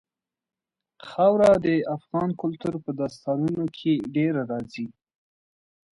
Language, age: Pashto, 19-29